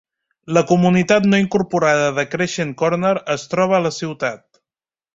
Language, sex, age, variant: Catalan, male, 30-39, Central